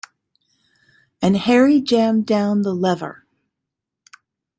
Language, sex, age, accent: English, female, 50-59, United States English